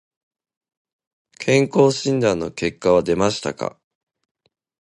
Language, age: Japanese, 19-29